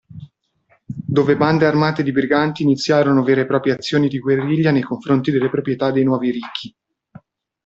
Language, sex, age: Italian, male, 30-39